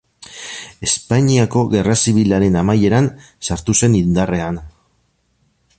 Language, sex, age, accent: Basque, male, 50-59, Mendebalekoa (Araba, Bizkaia, Gipuzkoako mendebaleko herri batzuk)